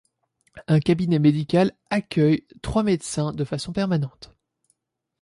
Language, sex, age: French, male, under 19